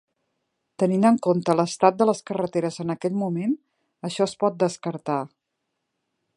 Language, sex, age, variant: Catalan, female, 40-49, Central